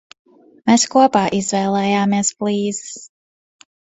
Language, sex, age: Latvian, female, 30-39